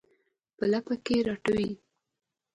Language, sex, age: Pashto, female, 19-29